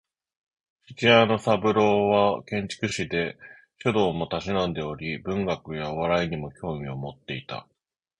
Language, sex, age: Japanese, male, 30-39